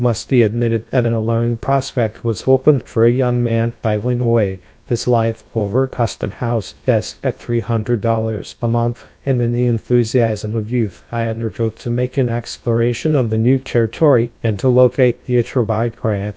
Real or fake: fake